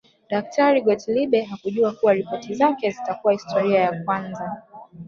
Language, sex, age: Swahili, female, 19-29